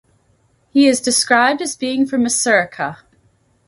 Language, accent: English, United States English